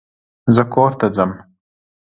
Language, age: Pashto, 30-39